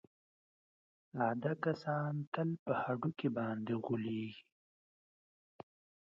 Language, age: Pashto, 19-29